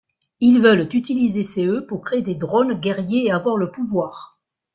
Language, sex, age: French, female, 60-69